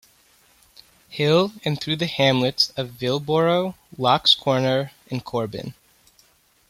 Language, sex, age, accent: English, male, 19-29, United States English